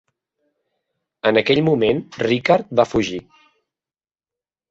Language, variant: Catalan, Central